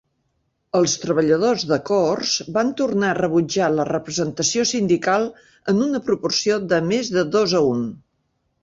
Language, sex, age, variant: Catalan, female, 60-69, Central